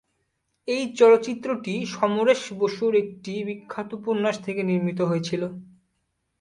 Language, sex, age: Bengali, male, 19-29